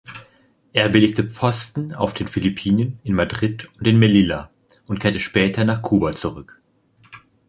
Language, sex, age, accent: German, male, 19-29, Deutschland Deutsch